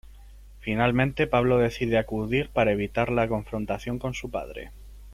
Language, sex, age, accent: Spanish, male, 19-29, España: Sur peninsular (Andalucia, Extremadura, Murcia)